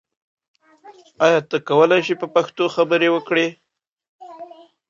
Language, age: Pashto, 30-39